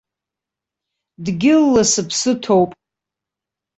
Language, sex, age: Abkhazian, female, 40-49